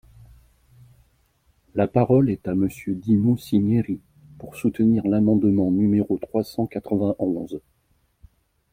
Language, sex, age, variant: French, male, 50-59, Français de métropole